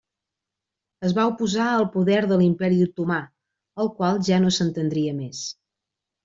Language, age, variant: Catalan, 40-49, Central